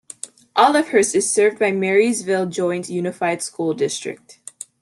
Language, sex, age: English, female, under 19